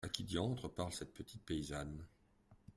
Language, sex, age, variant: French, male, 40-49, Français de métropole